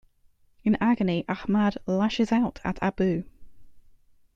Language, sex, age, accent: English, female, 19-29, England English